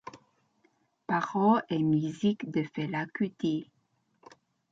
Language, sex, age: French, female, 30-39